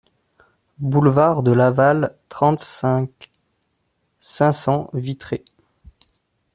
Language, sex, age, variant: French, male, 30-39, Français de métropole